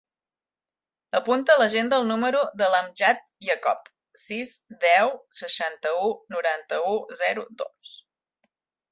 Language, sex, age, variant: Catalan, female, 30-39, Central